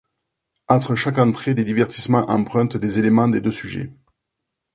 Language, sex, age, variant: French, male, 40-49, Français de métropole